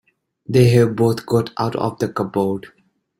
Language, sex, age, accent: English, male, 19-29, India and South Asia (India, Pakistan, Sri Lanka)